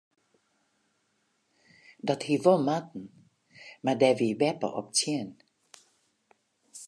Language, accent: Western Frisian, Klaaifrysk